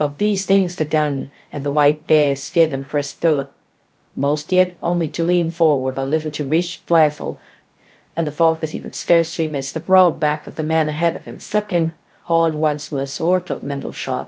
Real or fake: fake